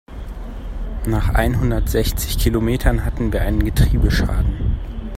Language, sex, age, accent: German, male, 30-39, Deutschland Deutsch